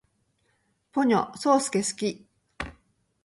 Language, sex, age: Japanese, female, 50-59